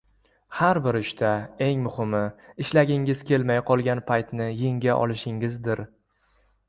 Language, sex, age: Uzbek, male, 19-29